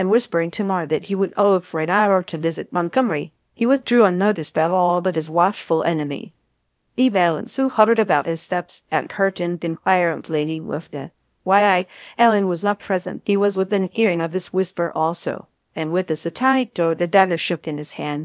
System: TTS, VITS